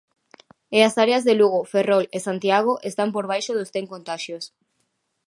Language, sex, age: Galician, female, 19-29